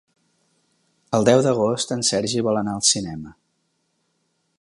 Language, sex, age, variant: Catalan, male, 50-59, Central